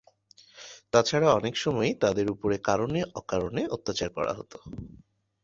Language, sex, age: Bengali, male, 30-39